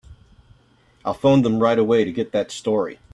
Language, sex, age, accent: English, male, 40-49, United States English